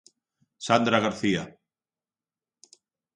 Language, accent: Galician, Central (gheada)